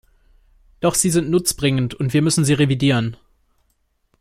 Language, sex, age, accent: German, male, 19-29, Deutschland Deutsch